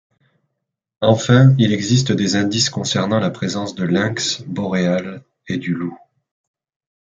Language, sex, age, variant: French, male, 30-39, Français de métropole